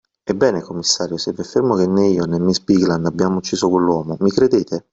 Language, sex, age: Italian, male, 40-49